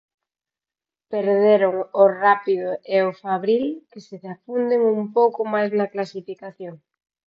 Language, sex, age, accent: Galician, female, 30-39, Neofalante